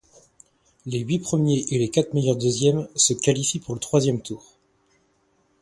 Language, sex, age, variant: French, male, 19-29, Français de métropole